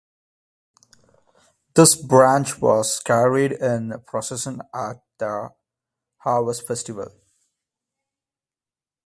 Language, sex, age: English, male, 19-29